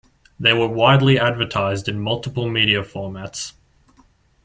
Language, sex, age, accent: English, male, under 19, Australian English